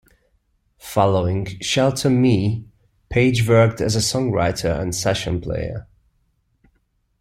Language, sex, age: English, male, 30-39